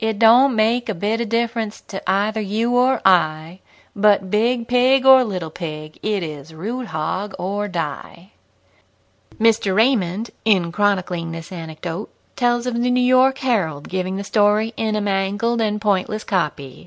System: none